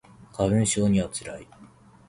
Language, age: Japanese, 19-29